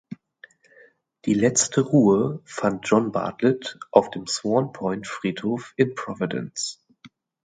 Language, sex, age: German, male, 30-39